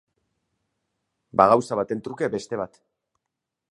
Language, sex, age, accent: Basque, male, 30-39, Mendebalekoa (Araba, Bizkaia, Gipuzkoako mendebaleko herri batzuk)